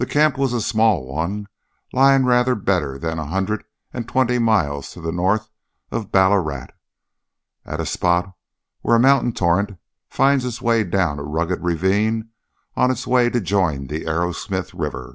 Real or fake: real